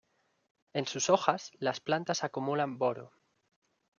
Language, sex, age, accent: Spanish, male, 19-29, España: Norte peninsular (Asturias, Castilla y León, Cantabria, País Vasco, Navarra, Aragón, La Rioja, Guadalajara, Cuenca)